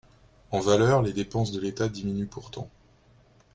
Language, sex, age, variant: French, male, 40-49, Français de métropole